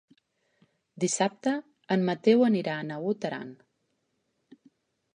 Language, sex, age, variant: Catalan, female, 40-49, Central